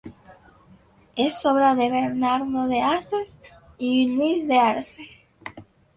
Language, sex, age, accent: Spanish, female, under 19, América central